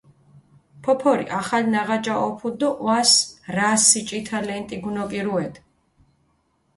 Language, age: Mingrelian, 40-49